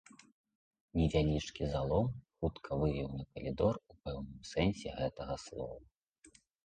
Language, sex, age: Belarusian, male, 30-39